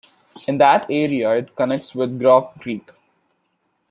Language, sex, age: English, male, 19-29